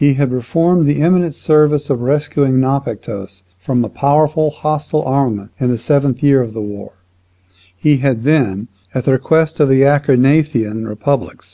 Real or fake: real